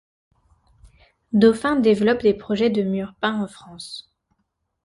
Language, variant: French, Français de métropole